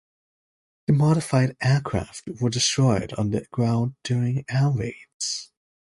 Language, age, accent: English, 19-29, United States English